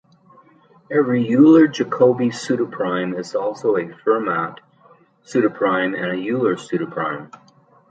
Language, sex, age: English, male, 70-79